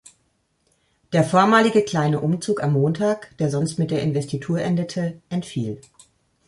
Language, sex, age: German, female, 40-49